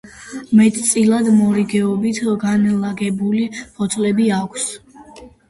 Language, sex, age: Georgian, female, 19-29